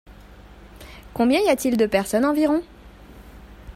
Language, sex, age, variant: French, female, 19-29, Français de métropole